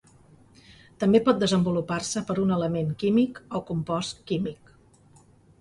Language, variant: Catalan, Central